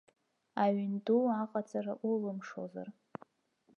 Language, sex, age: Abkhazian, female, under 19